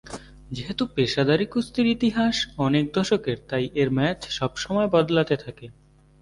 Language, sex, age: Bengali, male, 19-29